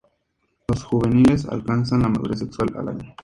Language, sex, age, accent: Spanish, male, 19-29, México